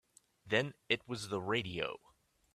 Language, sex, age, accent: English, male, 40-49, United States English